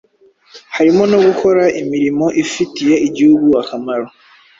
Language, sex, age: Kinyarwanda, male, 19-29